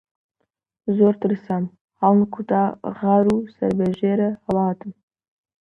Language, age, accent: Central Kurdish, 19-29, سۆرانی